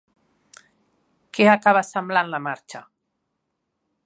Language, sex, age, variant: Catalan, female, 50-59, Nord-Occidental